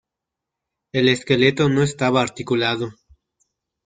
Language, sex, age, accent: Spanish, male, 19-29, México